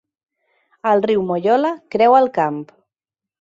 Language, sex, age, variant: Catalan, female, 30-39, Central